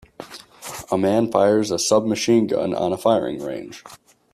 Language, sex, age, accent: English, male, 19-29, United States English